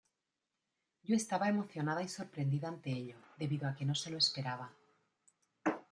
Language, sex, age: Spanish, female, 40-49